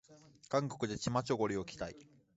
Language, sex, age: Japanese, male, under 19